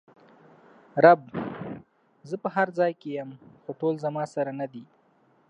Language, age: Pashto, 19-29